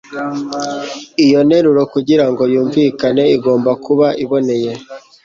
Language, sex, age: Kinyarwanda, male, 19-29